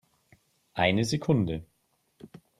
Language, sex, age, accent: German, male, 40-49, Deutschland Deutsch